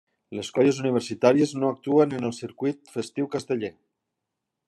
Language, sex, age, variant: Catalan, male, 40-49, Central